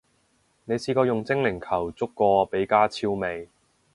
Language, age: Cantonese, 19-29